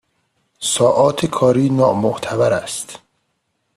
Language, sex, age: Persian, male, 30-39